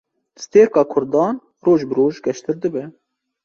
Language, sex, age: Kurdish, male, 19-29